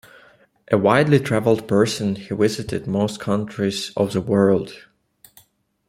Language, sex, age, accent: English, male, 19-29, United States English